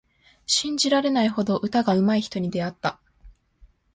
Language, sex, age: Japanese, female, 19-29